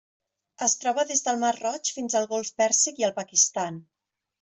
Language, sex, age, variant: Catalan, female, 40-49, Central